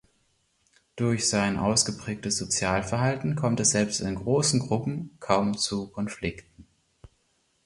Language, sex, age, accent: German, male, 30-39, Deutschland Deutsch